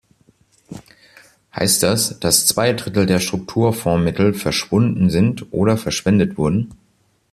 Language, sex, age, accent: German, male, 40-49, Deutschland Deutsch